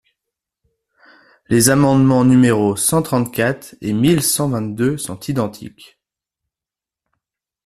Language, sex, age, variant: French, male, 19-29, Français de métropole